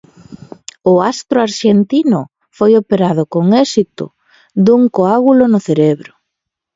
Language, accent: Galician, Normativo (estándar)